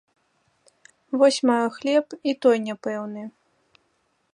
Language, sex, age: Belarusian, female, 19-29